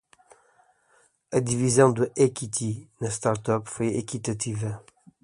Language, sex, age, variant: Portuguese, male, 50-59, Portuguese (Portugal)